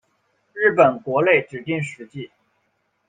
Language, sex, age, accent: Chinese, male, 19-29, 出生地：湖南省